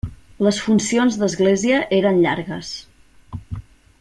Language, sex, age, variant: Catalan, female, 40-49, Central